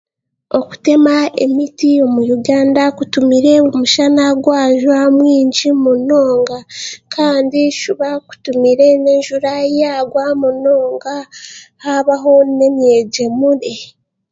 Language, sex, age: Chiga, female, 19-29